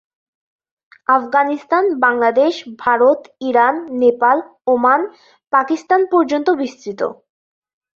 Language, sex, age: Bengali, female, 19-29